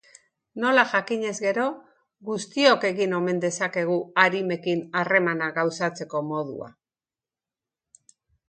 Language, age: Basque, 60-69